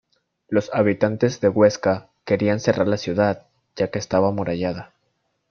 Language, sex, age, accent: Spanish, male, under 19, Andino-Pacífico: Colombia, Perú, Ecuador, oeste de Bolivia y Venezuela andina